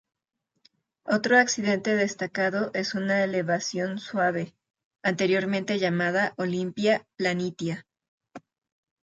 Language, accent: Spanish, México